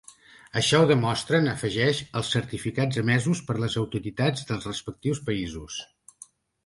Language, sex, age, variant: Catalan, male, 50-59, Central